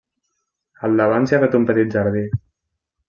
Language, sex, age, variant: Catalan, male, 19-29, Nord-Occidental